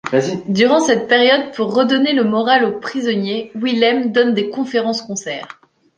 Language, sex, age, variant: French, male, 19-29, Français de métropole